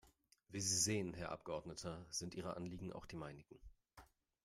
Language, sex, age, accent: German, male, 30-39, Deutschland Deutsch